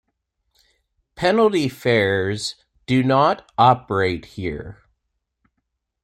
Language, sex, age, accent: English, male, 40-49, United States English